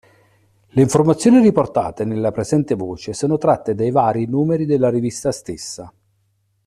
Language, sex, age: Italian, male, 50-59